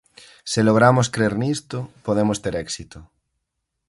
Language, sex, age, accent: Galician, male, 19-29, Oriental (común en zona oriental)